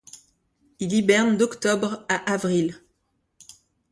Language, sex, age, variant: French, female, 40-49, Français de métropole